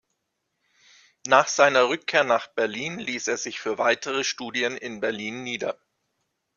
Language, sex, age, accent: German, male, 40-49, Deutschland Deutsch